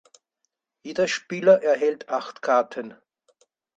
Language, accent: German, Österreichisches Deutsch